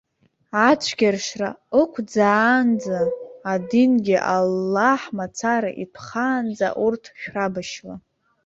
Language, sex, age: Abkhazian, female, under 19